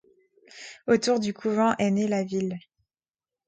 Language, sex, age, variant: French, female, 30-39, Français de métropole